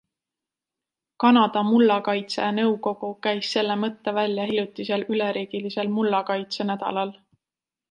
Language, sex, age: Estonian, female, 19-29